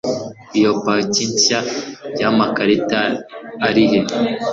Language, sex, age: Kinyarwanda, male, 19-29